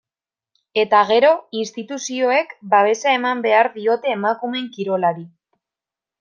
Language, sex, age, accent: Basque, female, 19-29, Mendebalekoa (Araba, Bizkaia, Gipuzkoako mendebaleko herri batzuk)